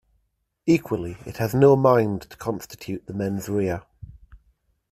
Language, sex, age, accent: English, male, 30-39, England English